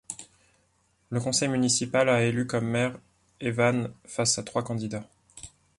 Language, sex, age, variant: French, male, 19-29, Français de métropole